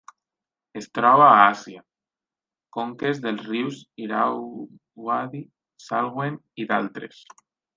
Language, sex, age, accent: Catalan, male, 19-29, valencià